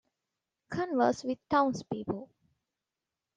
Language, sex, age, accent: English, female, 19-29, India and South Asia (India, Pakistan, Sri Lanka)